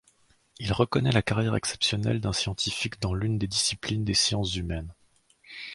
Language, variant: French, Français de métropole